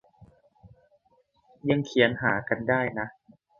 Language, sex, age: Thai, male, 19-29